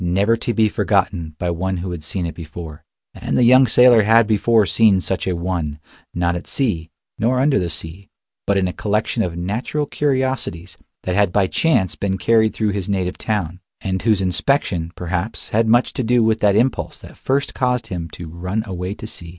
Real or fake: real